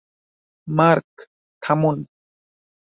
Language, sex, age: Bengali, male, 19-29